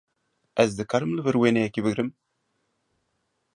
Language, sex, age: Kurdish, male, 30-39